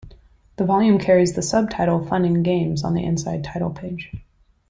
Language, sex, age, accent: English, female, 30-39, United States English